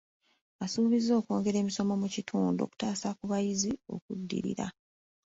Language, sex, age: Ganda, female, 30-39